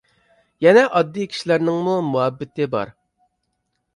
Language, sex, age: Uyghur, male, 30-39